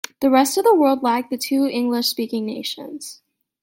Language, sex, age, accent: English, female, under 19, United States English